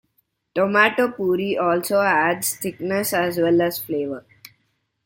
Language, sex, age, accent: English, male, 40-49, India and South Asia (India, Pakistan, Sri Lanka)